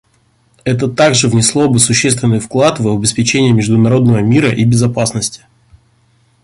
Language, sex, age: Russian, male, 30-39